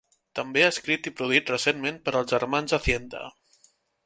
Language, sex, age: Catalan, male, 19-29